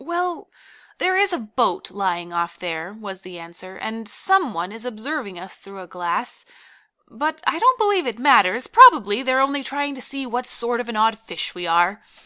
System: none